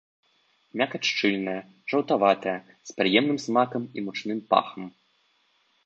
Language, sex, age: Belarusian, male, 19-29